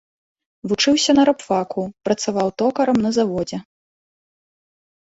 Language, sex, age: Belarusian, female, 19-29